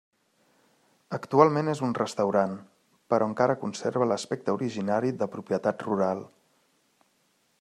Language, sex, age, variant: Catalan, male, 30-39, Central